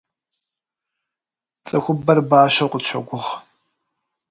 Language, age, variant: Kabardian, 30-39, Адыгэбзэ (Къэбэрдей, Кирил, псоми зэдай)